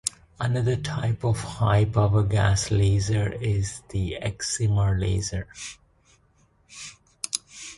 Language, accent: English, India and South Asia (India, Pakistan, Sri Lanka)